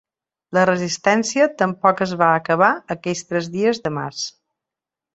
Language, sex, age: Catalan, female, 40-49